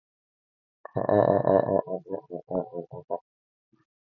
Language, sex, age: Japanese, male, 50-59